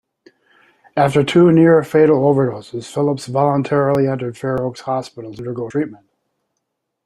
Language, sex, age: English, male, 50-59